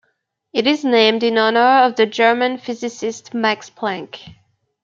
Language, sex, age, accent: English, female, 19-29, Canadian English